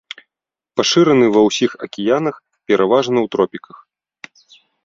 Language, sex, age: Belarusian, male, 19-29